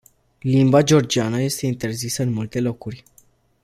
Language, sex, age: Romanian, male, under 19